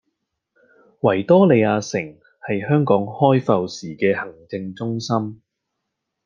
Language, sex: Cantonese, male